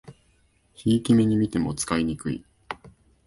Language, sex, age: Japanese, male, 19-29